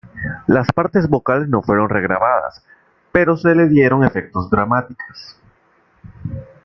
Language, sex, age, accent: Spanish, male, 19-29, Caribe: Cuba, Venezuela, Puerto Rico, República Dominicana, Panamá, Colombia caribeña, México caribeño, Costa del golfo de México